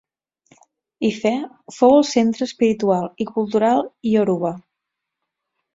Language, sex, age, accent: Catalan, female, 30-39, Garrotxi